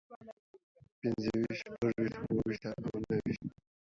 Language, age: Pashto, under 19